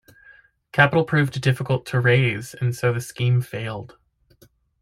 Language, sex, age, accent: English, male, 30-39, United States English